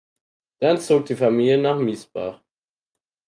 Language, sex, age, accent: German, male, under 19, Deutschland Deutsch